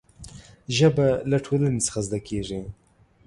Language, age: Pashto, 30-39